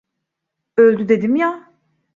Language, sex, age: Turkish, female, 30-39